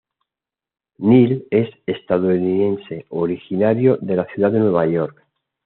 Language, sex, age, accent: Spanish, male, 50-59, España: Centro-Sur peninsular (Madrid, Toledo, Castilla-La Mancha)